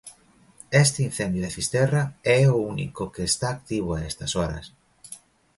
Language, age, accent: Galician, 40-49, Normativo (estándar)